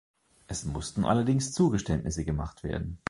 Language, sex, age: German, male, 40-49